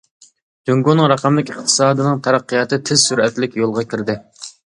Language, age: Uyghur, 19-29